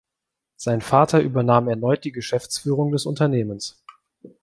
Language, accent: German, Deutschland Deutsch